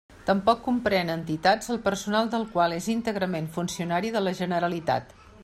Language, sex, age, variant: Catalan, female, 60-69, Central